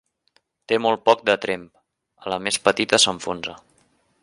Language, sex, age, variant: Catalan, male, 19-29, Central